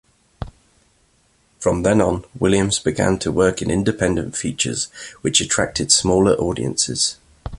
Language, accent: English, England English